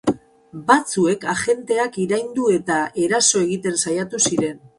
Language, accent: Basque, Mendebalekoa (Araba, Bizkaia, Gipuzkoako mendebaleko herri batzuk)